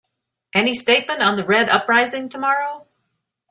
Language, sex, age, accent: English, male, 50-59, United States English